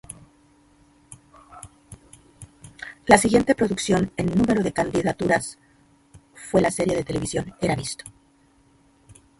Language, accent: Spanish, México